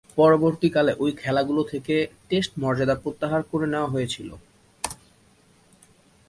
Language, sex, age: Bengali, male, 19-29